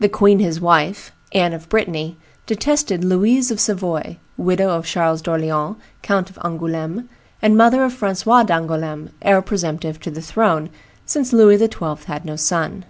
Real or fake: real